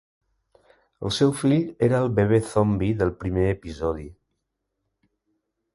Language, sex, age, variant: Catalan, male, 60-69, Central